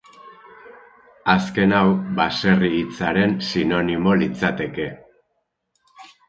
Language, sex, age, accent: Basque, male, 50-59, Erdialdekoa edo Nafarra (Gipuzkoa, Nafarroa)